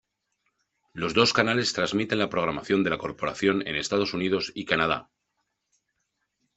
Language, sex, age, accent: Spanish, male, 40-49, España: Centro-Sur peninsular (Madrid, Toledo, Castilla-La Mancha)